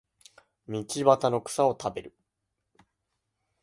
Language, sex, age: Japanese, male, 19-29